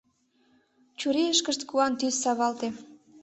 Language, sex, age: Mari, female, under 19